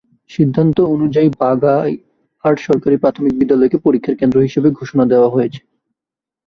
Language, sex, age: Bengali, male, 19-29